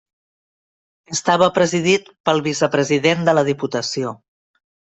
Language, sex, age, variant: Catalan, female, 50-59, Septentrional